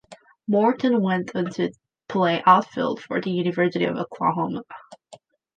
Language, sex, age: English, female, 19-29